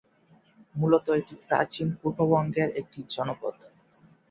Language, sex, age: Bengali, male, under 19